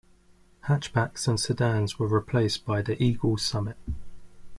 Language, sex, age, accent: English, male, 30-39, England English